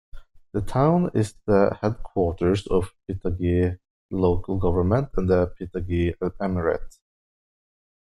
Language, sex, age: English, male, 19-29